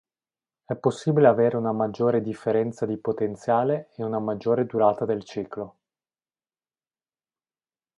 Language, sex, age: Italian, male, 19-29